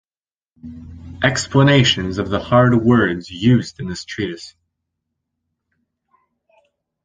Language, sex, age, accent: English, male, under 19, United States English